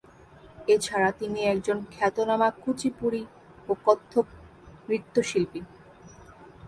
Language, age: Bengali, 19-29